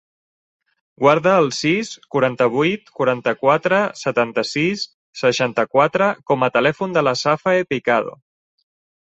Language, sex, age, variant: Catalan, male, 19-29, Central